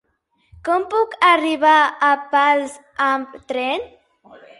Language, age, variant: Catalan, under 19, Central